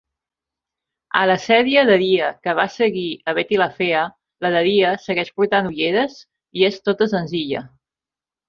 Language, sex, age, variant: Catalan, female, 40-49, Central